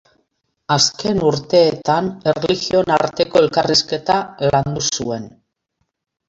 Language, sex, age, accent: Basque, female, 60-69, Mendebalekoa (Araba, Bizkaia, Gipuzkoako mendebaleko herri batzuk)